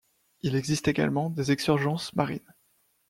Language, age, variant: French, 19-29, Français de métropole